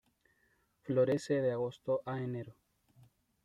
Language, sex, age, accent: Spanish, male, 30-39, Chileno: Chile, Cuyo